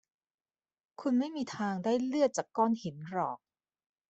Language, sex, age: Thai, female, 30-39